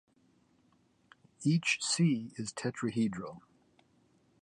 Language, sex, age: English, male, 70-79